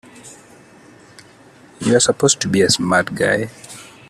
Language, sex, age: English, male, 19-29